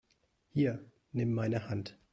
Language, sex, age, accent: German, male, 30-39, Deutschland Deutsch